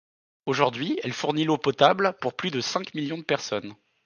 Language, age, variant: French, 30-39, Français de métropole